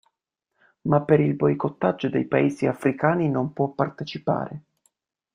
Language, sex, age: Italian, male, 19-29